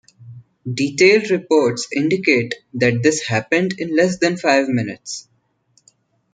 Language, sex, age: English, male, under 19